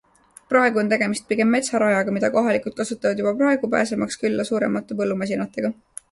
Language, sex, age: Estonian, female, 19-29